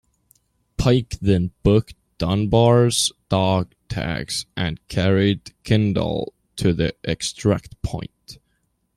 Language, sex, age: English, male, 19-29